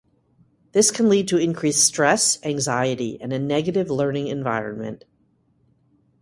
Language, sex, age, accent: English, female, 60-69, United States English